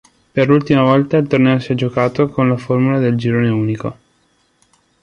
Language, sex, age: Italian, male, 19-29